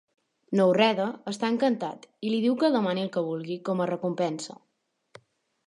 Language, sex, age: Catalan, female, under 19